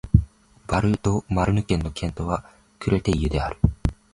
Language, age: Japanese, 19-29